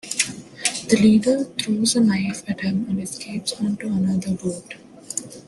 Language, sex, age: English, female, 19-29